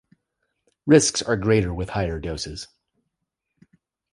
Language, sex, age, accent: English, male, 30-39, United States English